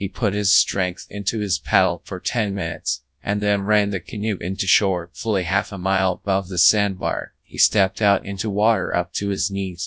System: TTS, GradTTS